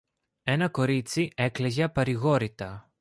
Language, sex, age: Greek, male, 19-29